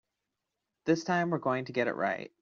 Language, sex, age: English, male, 19-29